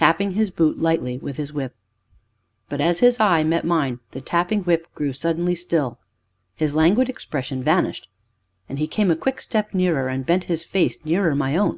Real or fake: real